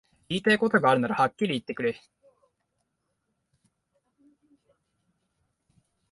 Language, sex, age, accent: Japanese, male, 19-29, 標準語